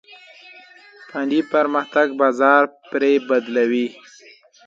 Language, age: Pashto, 19-29